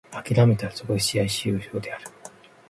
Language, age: Japanese, 50-59